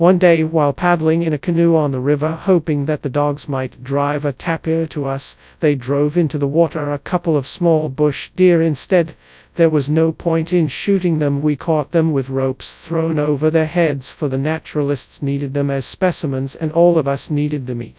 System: TTS, FastPitch